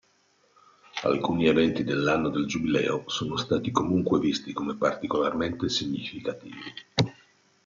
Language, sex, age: Italian, male, 50-59